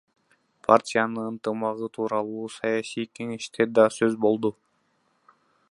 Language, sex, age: Kyrgyz, female, 19-29